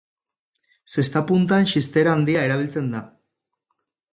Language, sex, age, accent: Basque, male, 19-29, Mendebalekoa (Araba, Bizkaia, Gipuzkoako mendebaleko herri batzuk)